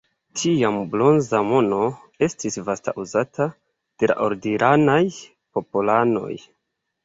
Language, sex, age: Esperanto, male, 19-29